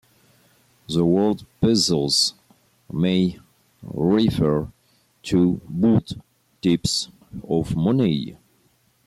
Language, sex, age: English, male, 40-49